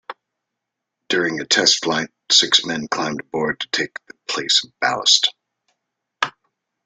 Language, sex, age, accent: English, male, 40-49, United States English